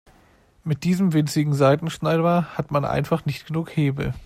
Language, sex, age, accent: German, male, 19-29, Deutschland Deutsch